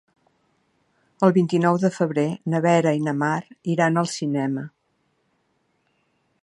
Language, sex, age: Catalan, female, 60-69